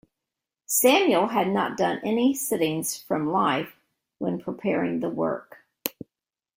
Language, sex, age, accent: English, female, 60-69, United States English